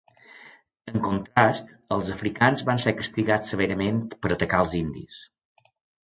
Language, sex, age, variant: Catalan, male, 60-69, Balear